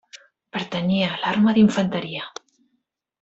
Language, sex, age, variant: Catalan, female, 50-59, Central